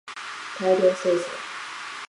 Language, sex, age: Japanese, female, 19-29